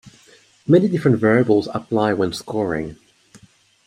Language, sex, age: English, male, 19-29